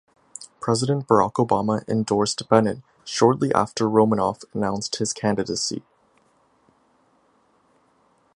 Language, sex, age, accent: English, male, 19-29, Canadian English